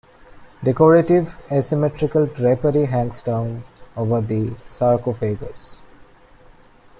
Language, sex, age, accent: English, male, 19-29, India and South Asia (India, Pakistan, Sri Lanka)